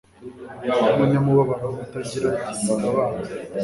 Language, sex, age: Kinyarwanda, male, 19-29